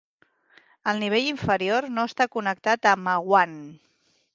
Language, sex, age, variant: Catalan, female, 50-59, Central